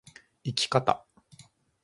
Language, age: Japanese, 19-29